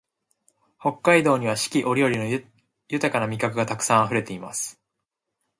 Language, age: Japanese, 19-29